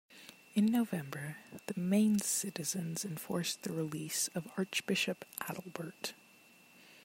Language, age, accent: English, 19-29, United States English